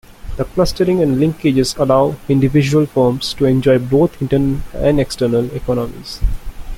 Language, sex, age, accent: English, male, 19-29, India and South Asia (India, Pakistan, Sri Lanka)